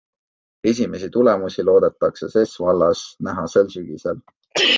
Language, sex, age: Estonian, male, 19-29